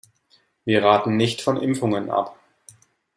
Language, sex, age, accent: German, male, 19-29, Deutschland Deutsch